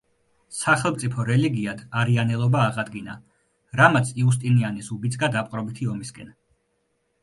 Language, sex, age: Georgian, male, 19-29